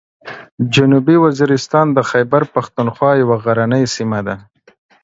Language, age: Pashto, 30-39